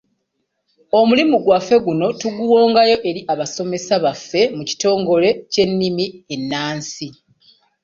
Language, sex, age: Ganda, female, 30-39